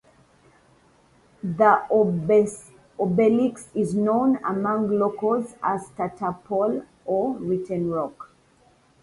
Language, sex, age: English, female, 30-39